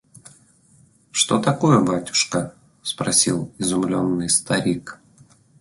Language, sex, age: Russian, male, 40-49